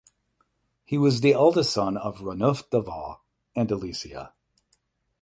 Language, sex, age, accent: English, male, 40-49, United States English; Midwestern